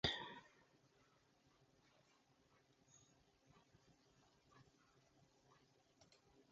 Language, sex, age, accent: English, male, 70-79, Scottish English